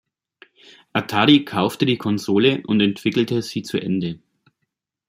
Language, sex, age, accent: German, male, 30-39, Deutschland Deutsch